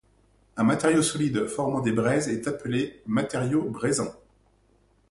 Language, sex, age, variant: French, male, 40-49, Français de métropole